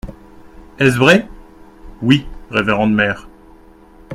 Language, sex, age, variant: French, male, 30-39, Français de métropole